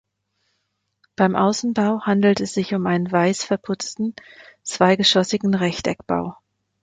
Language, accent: German, Deutschland Deutsch